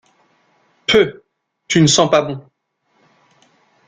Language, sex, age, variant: French, male, 40-49, Français de métropole